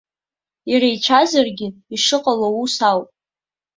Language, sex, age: Abkhazian, female, under 19